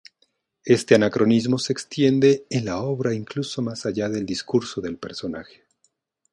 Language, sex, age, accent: Spanish, male, 40-49, México